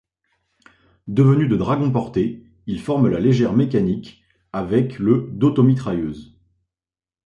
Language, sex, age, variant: French, male, 19-29, Français de métropole